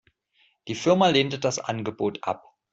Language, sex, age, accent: German, male, 40-49, Deutschland Deutsch